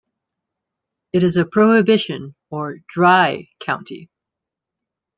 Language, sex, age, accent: English, male, 19-29, United States English